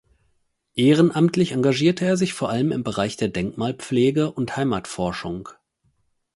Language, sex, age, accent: German, male, 30-39, Deutschland Deutsch